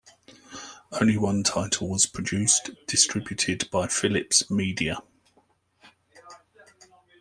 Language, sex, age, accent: English, male, 50-59, England English